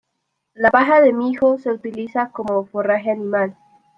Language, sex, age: Spanish, female, 19-29